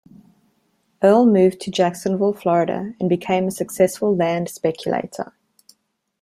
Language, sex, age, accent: English, female, 30-39, Southern African (South Africa, Zimbabwe, Namibia)